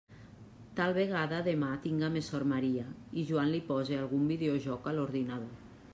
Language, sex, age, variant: Catalan, female, 40-49, Central